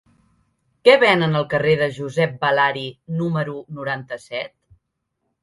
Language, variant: Catalan, Septentrional